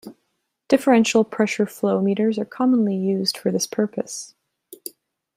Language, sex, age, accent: English, female, 19-29, Canadian English